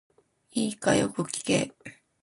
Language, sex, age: Japanese, female, 40-49